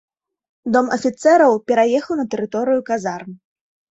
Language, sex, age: Belarusian, female, 19-29